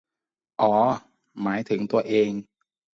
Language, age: Thai, 19-29